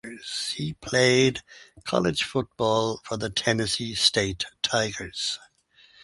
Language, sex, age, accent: English, male, 70-79, Irish English